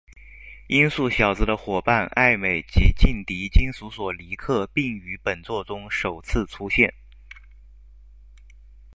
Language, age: Chinese, 19-29